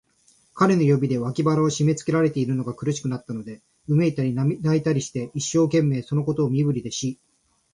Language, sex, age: Japanese, male, 30-39